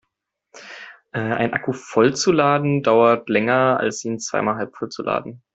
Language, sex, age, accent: German, male, 19-29, Deutschland Deutsch